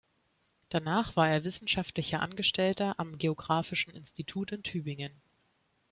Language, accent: German, Deutschland Deutsch